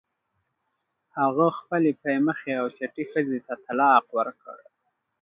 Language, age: Pashto, 30-39